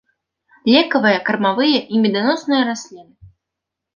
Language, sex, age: Belarusian, female, 19-29